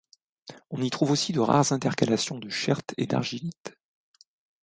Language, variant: French, Français de métropole